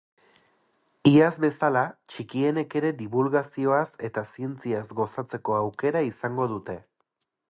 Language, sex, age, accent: Basque, male, 30-39, Erdialdekoa edo Nafarra (Gipuzkoa, Nafarroa)